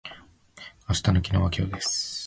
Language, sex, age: Japanese, male, 19-29